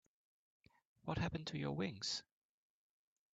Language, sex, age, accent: English, male, 40-49, New Zealand English